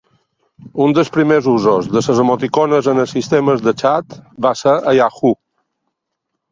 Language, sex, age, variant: Catalan, male, 60-69, Balear